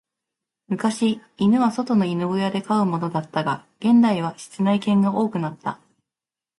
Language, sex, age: Japanese, female, 30-39